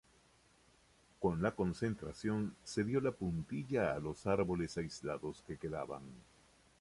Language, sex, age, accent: Spanish, male, 60-69, Caribe: Cuba, Venezuela, Puerto Rico, República Dominicana, Panamá, Colombia caribeña, México caribeño, Costa del golfo de México